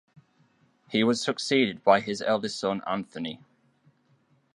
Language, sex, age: English, male, 19-29